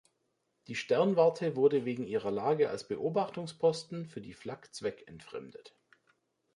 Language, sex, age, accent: German, male, 30-39, Deutschland Deutsch